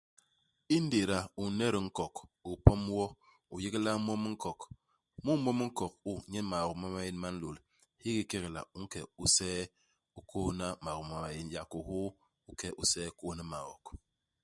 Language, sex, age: Basaa, male, 50-59